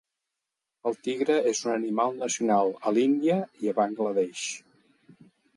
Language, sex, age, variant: Catalan, male, 60-69, Central